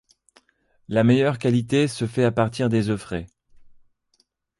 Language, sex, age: French, male, 30-39